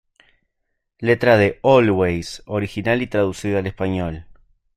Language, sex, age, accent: Spanish, male, 30-39, Rioplatense: Argentina, Uruguay, este de Bolivia, Paraguay